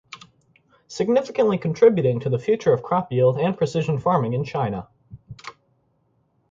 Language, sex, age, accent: English, male, 19-29, United States English